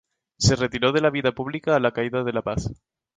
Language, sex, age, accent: Spanish, male, 19-29, España: Islas Canarias